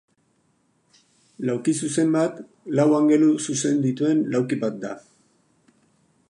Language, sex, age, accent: Basque, male, 40-49, Erdialdekoa edo Nafarra (Gipuzkoa, Nafarroa)